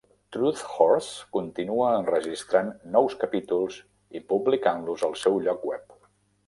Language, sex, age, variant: Catalan, male, 50-59, Central